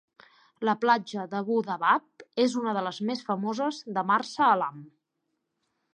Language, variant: Catalan, Nord-Occidental